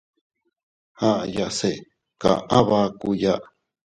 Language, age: Teutila Cuicatec, 30-39